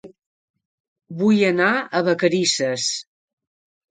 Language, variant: Catalan, Central